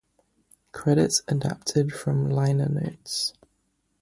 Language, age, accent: English, 19-29, England English